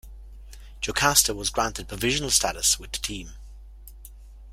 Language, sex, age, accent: English, male, 40-49, Irish English